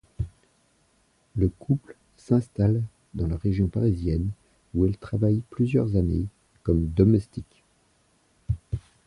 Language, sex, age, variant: French, male, 50-59, Français de métropole